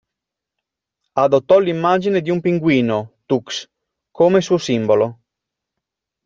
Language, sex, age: Italian, male, 30-39